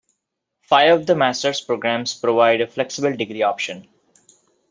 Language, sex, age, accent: English, male, 19-29, India and South Asia (India, Pakistan, Sri Lanka)